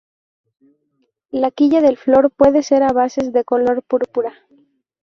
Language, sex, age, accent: Spanish, female, 19-29, México